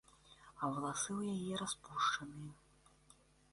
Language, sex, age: Belarusian, female, 30-39